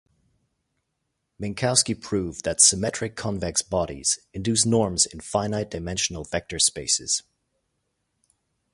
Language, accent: English, United States English